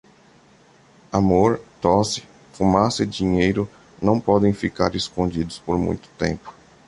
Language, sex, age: Portuguese, male, 30-39